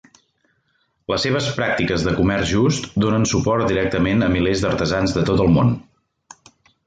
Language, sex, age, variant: Catalan, male, 40-49, Central